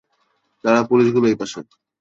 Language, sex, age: Bengali, male, 19-29